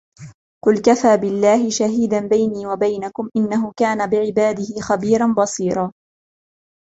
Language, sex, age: Arabic, female, 19-29